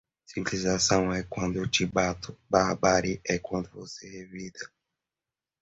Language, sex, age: Portuguese, male, 30-39